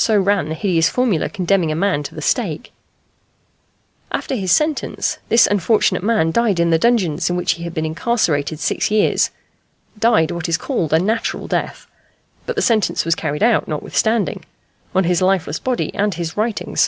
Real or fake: real